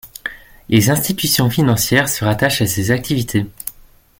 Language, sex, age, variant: French, male, 19-29, Français de métropole